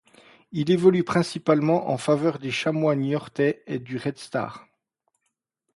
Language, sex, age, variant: French, male, 40-49, Français de métropole